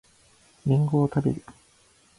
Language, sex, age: Japanese, male, 19-29